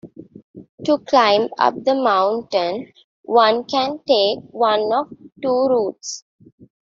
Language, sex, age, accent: English, female, 19-29, India and South Asia (India, Pakistan, Sri Lanka)